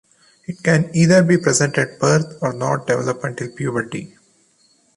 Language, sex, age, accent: English, male, 30-39, India and South Asia (India, Pakistan, Sri Lanka)